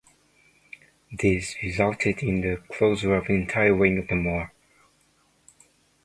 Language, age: English, 19-29